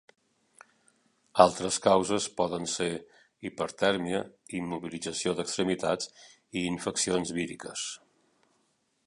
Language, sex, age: Catalan, male, 60-69